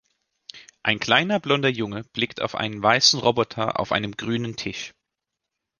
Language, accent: German, Deutschland Deutsch